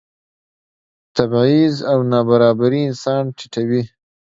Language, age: Pashto, under 19